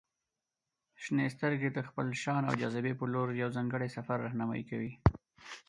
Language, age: Pashto, 19-29